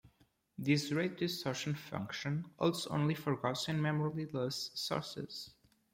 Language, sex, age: English, male, 19-29